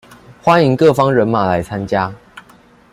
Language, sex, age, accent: Chinese, male, under 19, 出生地：臺中市